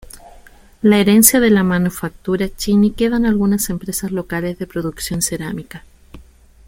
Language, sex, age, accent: Spanish, female, 19-29, Chileno: Chile, Cuyo